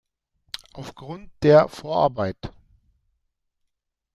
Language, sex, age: German, male, 30-39